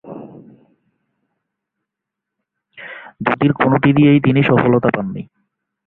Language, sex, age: Bengali, male, 30-39